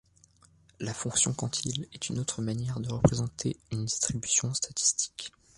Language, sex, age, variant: French, male, 19-29, Français de métropole